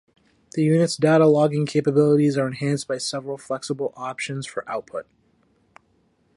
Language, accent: English, United States English